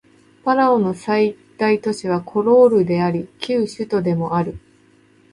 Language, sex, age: Japanese, female, 30-39